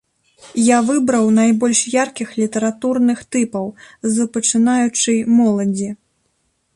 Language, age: Belarusian, 19-29